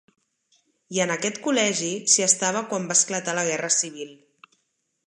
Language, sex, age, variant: Catalan, female, 30-39, Central